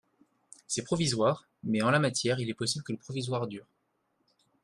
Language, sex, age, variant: French, male, 19-29, Français de métropole